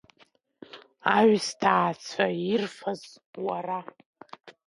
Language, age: Abkhazian, under 19